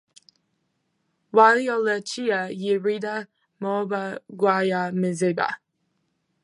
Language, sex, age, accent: English, female, under 19, United States English